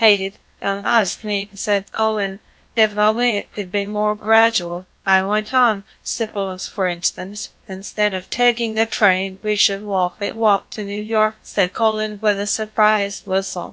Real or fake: fake